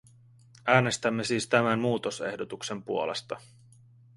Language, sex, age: Finnish, male, 30-39